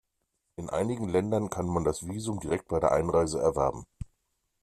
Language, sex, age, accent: German, male, 40-49, Deutschland Deutsch